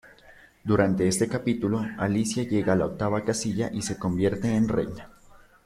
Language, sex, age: Spanish, male, 19-29